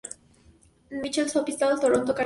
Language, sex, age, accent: Spanish, female, 19-29, México